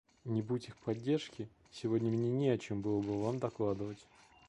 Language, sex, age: Russian, male, 30-39